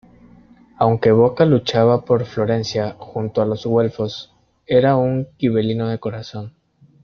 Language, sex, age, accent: Spanish, male, under 19, Andino-Pacífico: Colombia, Perú, Ecuador, oeste de Bolivia y Venezuela andina